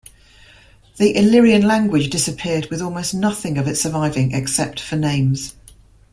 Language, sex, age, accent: English, female, 50-59, England English